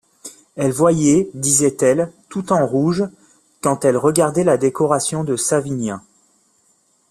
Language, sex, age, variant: French, male, 40-49, Français de métropole